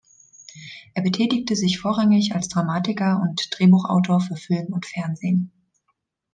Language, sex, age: German, female, 30-39